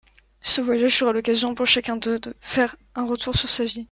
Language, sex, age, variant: French, female, 19-29, Français de métropole